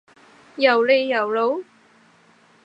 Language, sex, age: Cantonese, female, 19-29